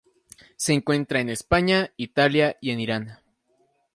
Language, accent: Spanish, México